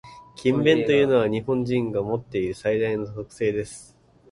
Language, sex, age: Japanese, male, 19-29